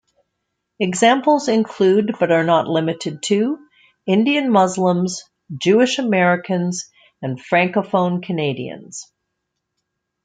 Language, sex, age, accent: English, female, 60-69, Canadian English